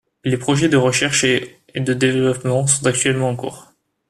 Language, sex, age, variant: French, male, 19-29, Français de métropole